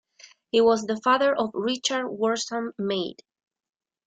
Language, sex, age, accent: English, female, 19-29, England English